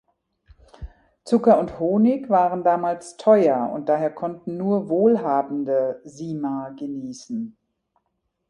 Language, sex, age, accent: German, female, 50-59, Deutschland Deutsch